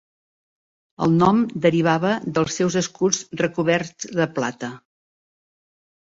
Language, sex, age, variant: Catalan, female, 60-69, Central